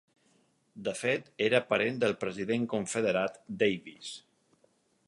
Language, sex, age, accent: Catalan, male, 50-59, mallorquí